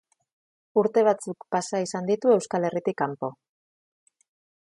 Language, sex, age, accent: Basque, female, 40-49, Mendebalekoa (Araba, Bizkaia, Gipuzkoako mendebaleko herri batzuk)